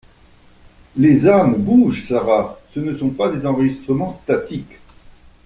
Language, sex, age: French, male, 70-79